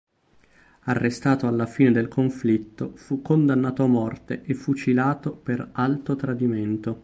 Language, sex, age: Italian, male, 19-29